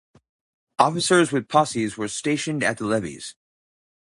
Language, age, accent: English, 40-49, United States English